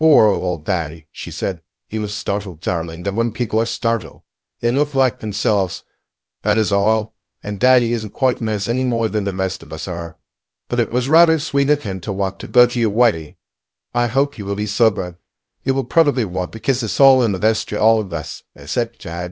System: TTS, VITS